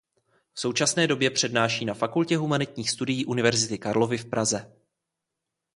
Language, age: Czech, 19-29